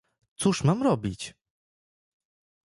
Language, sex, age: Polish, male, 19-29